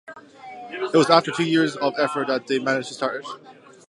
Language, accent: English, Irish English